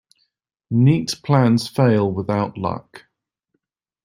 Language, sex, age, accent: English, male, 30-39, England English